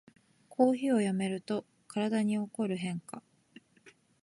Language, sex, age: Japanese, female, 30-39